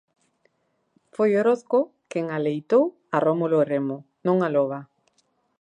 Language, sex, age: Galician, female, 40-49